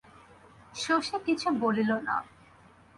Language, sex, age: Bengali, female, 19-29